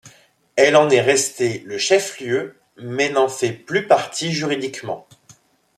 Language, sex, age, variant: French, male, 30-39, Français de métropole